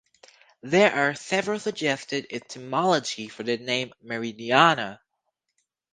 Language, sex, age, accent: English, female, 19-29, United States English